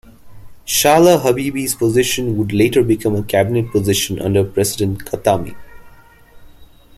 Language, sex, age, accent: English, male, 19-29, India and South Asia (India, Pakistan, Sri Lanka)